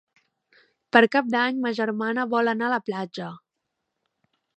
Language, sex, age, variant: Catalan, female, 19-29, Central